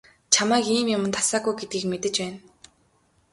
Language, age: Mongolian, 19-29